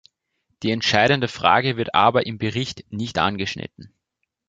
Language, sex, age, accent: German, male, 19-29, Österreichisches Deutsch